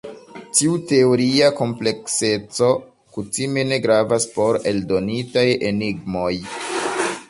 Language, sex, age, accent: Esperanto, male, 19-29, Internacia